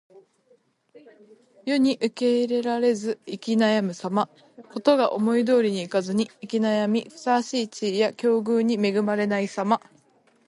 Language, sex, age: Japanese, female, 19-29